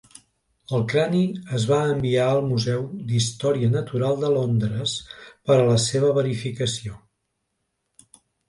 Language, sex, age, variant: Catalan, male, 60-69, Central